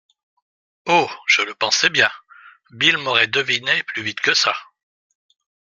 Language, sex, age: French, male, 60-69